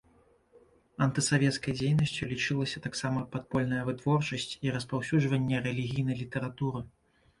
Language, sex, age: Belarusian, male, 30-39